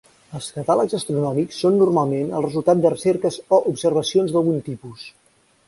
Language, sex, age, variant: Catalan, male, 50-59, Central